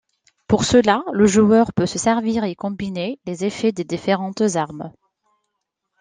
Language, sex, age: French, female, 19-29